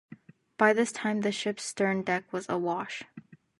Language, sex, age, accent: English, female, under 19, United States English